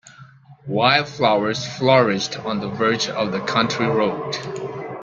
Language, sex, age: English, male, 40-49